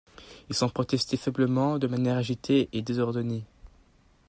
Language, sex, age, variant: French, male, under 19, Français de métropole